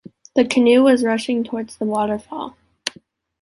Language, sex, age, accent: English, female, 19-29, United States English